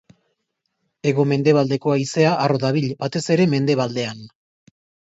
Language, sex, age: Basque, male, 30-39